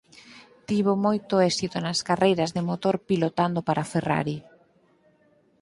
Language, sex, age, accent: Galician, female, 50-59, Normativo (estándar)